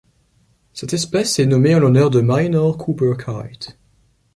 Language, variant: French, Français de métropole